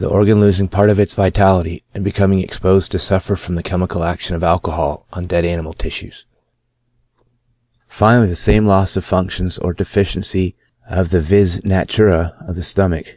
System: none